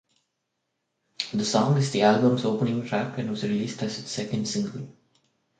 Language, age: English, 19-29